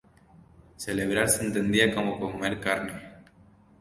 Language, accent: Spanish, España: Islas Canarias